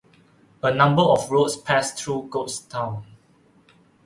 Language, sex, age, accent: English, male, 19-29, Malaysian English